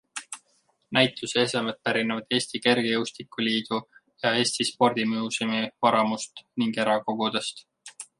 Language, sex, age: Estonian, male, 19-29